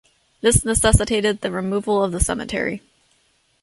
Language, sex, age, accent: English, female, 19-29, United States English